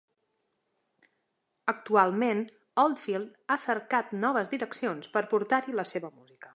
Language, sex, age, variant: Catalan, female, 30-39, Central